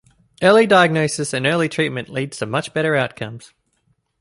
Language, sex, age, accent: English, male, 19-29, Australian English